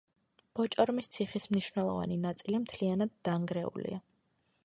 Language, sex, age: Georgian, female, 19-29